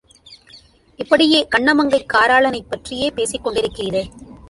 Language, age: Tamil, 50-59